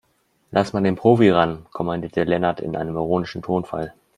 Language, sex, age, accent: German, male, 30-39, Deutschland Deutsch